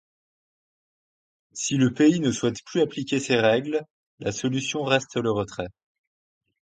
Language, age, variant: French, 19-29, Français de métropole